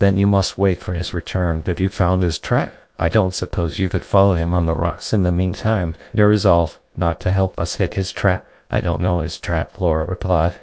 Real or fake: fake